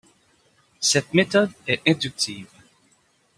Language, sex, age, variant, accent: French, male, 30-39, Français d'Amérique du Nord, Français du Canada